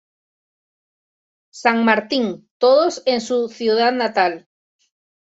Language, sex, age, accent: Spanish, female, 40-49, España: Centro-Sur peninsular (Madrid, Toledo, Castilla-La Mancha)